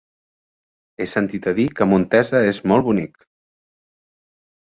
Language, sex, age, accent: Catalan, male, 19-29, central; nord-occidental